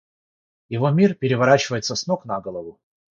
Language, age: Russian, 30-39